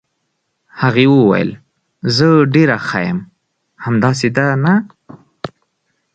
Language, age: Pashto, 19-29